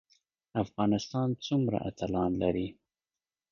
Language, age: Pashto, 30-39